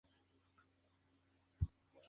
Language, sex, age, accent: Spanish, male, 19-29, México